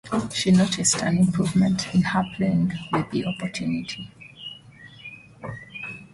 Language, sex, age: English, female, 30-39